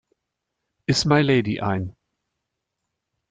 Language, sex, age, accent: German, male, 50-59, Deutschland Deutsch